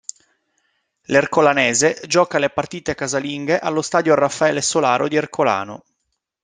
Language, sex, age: Italian, male, 30-39